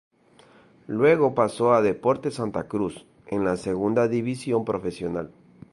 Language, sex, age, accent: Spanish, male, 19-29, Andino-Pacífico: Colombia, Perú, Ecuador, oeste de Bolivia y Venezuela andina